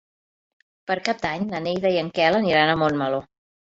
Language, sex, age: Catalan, female, 40-49